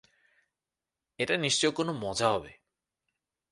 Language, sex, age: Bengali, male, 30-39